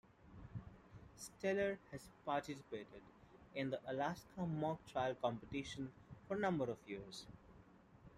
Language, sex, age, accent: English, male, 19-29, India and South Asia (India, Pakistan, Sri Lanka)